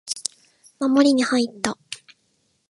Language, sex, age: Japanese, female, 19-29